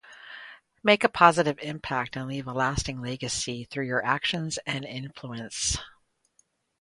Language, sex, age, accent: English, female, 50-59, United States English